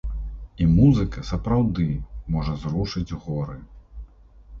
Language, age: Belarusian, 30-39